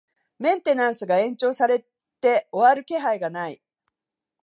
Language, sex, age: Japanese, female, 50-59